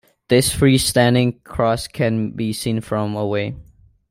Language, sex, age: English, male, under 19